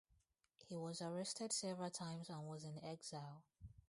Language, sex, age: English, female, 19-29